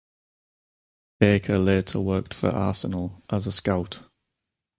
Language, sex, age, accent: English, male, 30-39, England English